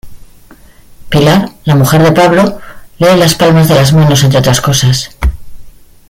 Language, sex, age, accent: Spanish, female, 50-59, España: Centro-Sur peninsular (Madrid, Toledo, Castilla-La Mancha)